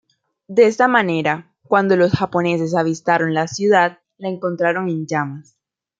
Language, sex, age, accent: Spanish, female, 19-29, Caribe: Cuba, Venezuela, Puerto Rico, República Dominicana, Panamá, Colombia caribeña, México caribeño, Costa del golfo de México